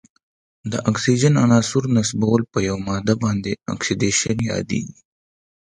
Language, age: Pashto, 19-29